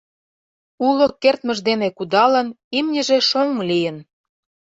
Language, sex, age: Mari, female, 40-49